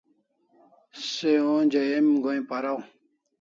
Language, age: Kalasha, 40-49